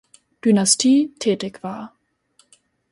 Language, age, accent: German, 19-29, Österreichisches Deutsch